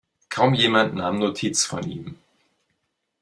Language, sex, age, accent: German, male, 40-49, Deutschland Deutsch